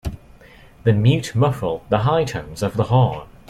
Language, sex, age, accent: English, male, under 19, England English